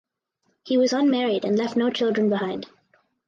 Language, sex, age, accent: English, female, under 19, United States English